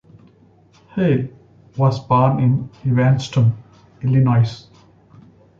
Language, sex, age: English, male, 40-49